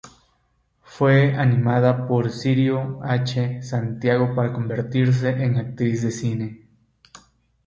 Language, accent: Spanish, México